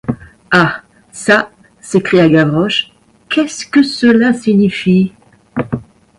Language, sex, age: French, female, 60-69